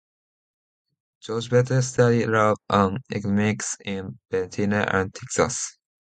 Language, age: English, under 19